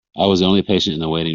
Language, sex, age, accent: English, male, 50-59, United States English